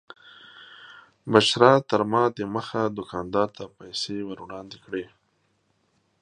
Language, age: Pashto, 30-39